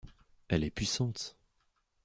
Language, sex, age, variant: French, male, 19-29, Français de métropole